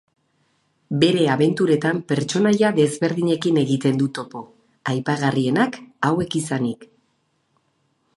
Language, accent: Basque, Erdialdekoa edo Nafarra (Gipuzkoa, Nafarroa)